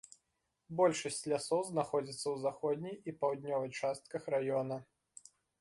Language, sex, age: Belarusian, male, 19-29